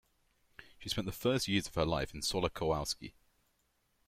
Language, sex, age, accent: English, male, under 19, England English